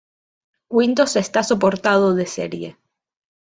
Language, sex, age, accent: Spanish, female, 19-29, España: Norte peninsular (Asturias, Castilla y León, Cantabria, País Vasco, Navarra, Aragón, La Rioja, Guadalajara, Cuenca)